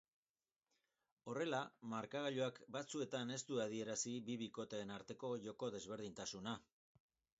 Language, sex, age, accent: Basque, male, 60-69, Mendebalekoa (Araba, Bizkaia, Gipuzkoako mendebaleko herri batzuk)